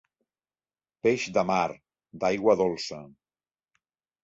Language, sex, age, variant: Catalan, male, 40-49, Central